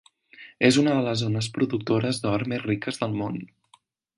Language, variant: Catalan, Central